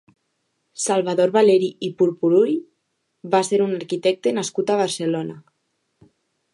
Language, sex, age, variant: Catalan, female, under 19, Alacantí